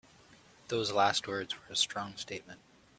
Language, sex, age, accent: English, male, 19-29, Canadian English